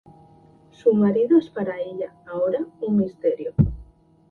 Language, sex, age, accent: Spanish, female, under 19, España: Norte peninsular (Asturias, Castilla y León, Cantabria, País Vasco, Navarra, Aragón, La Rioja, Guadalajara, Cuenca)